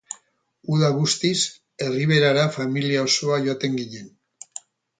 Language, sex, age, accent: Basque, male, 60-69, Erdialdekoa edo Nafarra (Gipuzkoa, Nafarroa)